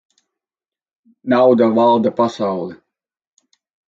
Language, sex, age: Latvian, male, 30-39